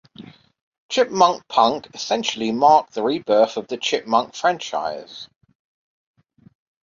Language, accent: English, England English